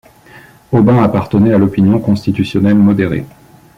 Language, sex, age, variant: French, male, 30-39, Français de métropole